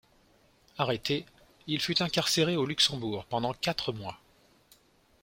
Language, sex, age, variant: French, male, 40-49, Français de métropole